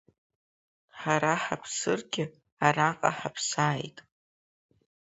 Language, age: Abkhazian, under 19